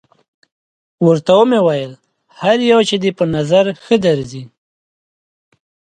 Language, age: Pashto, 19-29